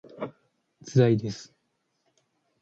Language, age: Japanese, 19-29